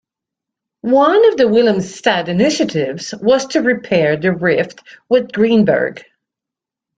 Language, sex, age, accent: English, female, 50-59, England English